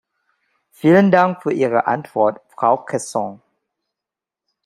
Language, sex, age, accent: German, male, 30-39, Deutschland Deutsch